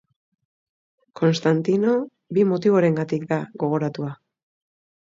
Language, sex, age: Basque, female, 30-39